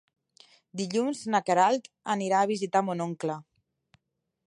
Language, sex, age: Catalan, female, 30-39